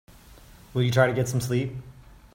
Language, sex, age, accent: English, male, 19-29, United States English